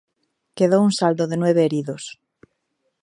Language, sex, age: Spanish, female, 30-39